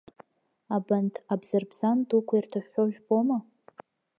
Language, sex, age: Abkhazian, female, under 19